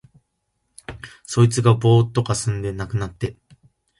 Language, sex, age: Japanese, male, under 19